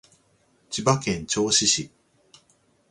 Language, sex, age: Japanese, male, 40-49